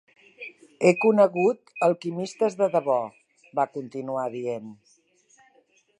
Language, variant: Catalan, Central